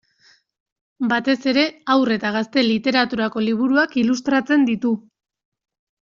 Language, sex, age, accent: Basque, female, 30-39, Erdialdekoa edo Nafarra (Gipuzkoa, Nafarroa)